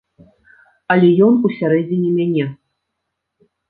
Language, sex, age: Belarusian, female, 40-49